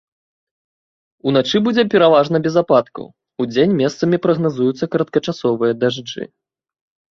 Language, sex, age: Belarusian, male, 30-39